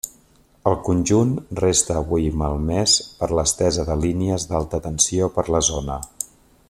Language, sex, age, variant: Catalan, male, 40-49, Central